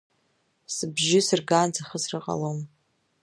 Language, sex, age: Abkhazian, female, under 19